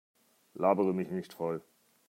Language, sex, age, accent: German, male, 40-49, Deutschland Deutsch